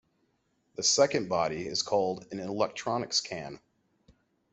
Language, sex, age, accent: English, male, 30-39, United States English